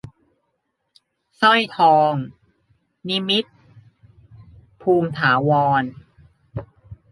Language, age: Thai, 19-29